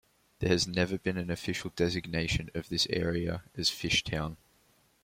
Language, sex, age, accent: English, male, 19-29, Australian English